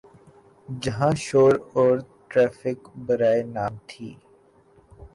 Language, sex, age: Urdu, male, 19-29